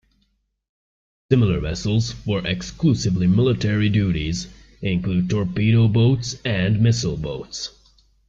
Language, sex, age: English, male, 19-29